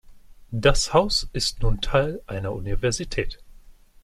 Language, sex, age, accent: German, male, 19-29, Deutschland Deutsch